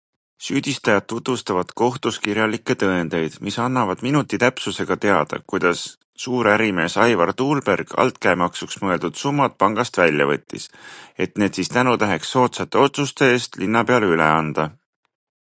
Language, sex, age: Estonian, male, 30-39